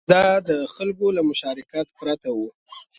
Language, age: Pashto, 19-29